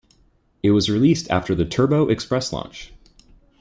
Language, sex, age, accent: English, male, 19-29, United States English